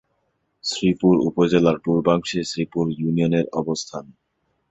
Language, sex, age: Bengali, male, 19-29